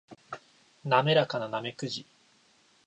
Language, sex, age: Japanese, male, 19-29